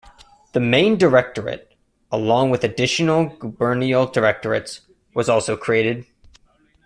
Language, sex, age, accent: English, male, 19-29, United States English